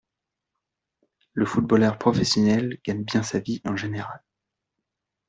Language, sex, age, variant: French, male, 30-39, Français de métropole